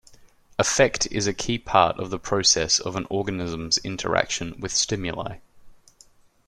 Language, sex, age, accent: English, male, 19-29, Australian English